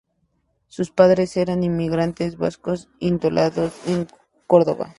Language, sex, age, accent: Spanish, female, 19-29, México